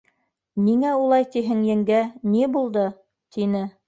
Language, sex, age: Bashkir, female, 50-59